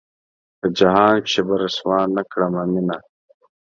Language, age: Pashto, 19-29